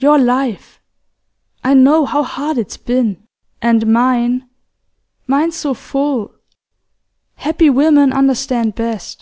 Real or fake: real